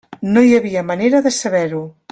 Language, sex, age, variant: Catalan, female, 50-59, Central